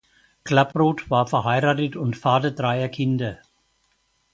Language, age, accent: German, 70-79, Deutschland Deutsch